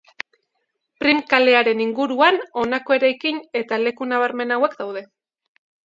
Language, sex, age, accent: Basque, female, 19-29, Erdialdekoa edo Nafarra (Gipuzkoa, Nafarroa)